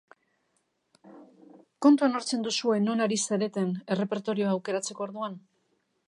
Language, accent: Basque, Mendebalekoa (Araba, Bizkaia, Gipuzkoako mendebaleko herri batzuk)